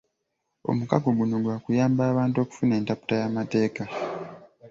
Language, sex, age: Ganda, male, 19-29